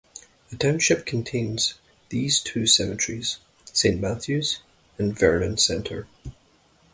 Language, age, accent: English, 19-29, Scottish English